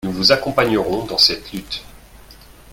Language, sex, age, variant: French, male, 30-39, Français de métropole